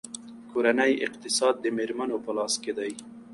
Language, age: Pashto, 19-29